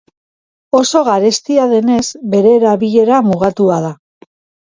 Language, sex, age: Basque, female, 50-59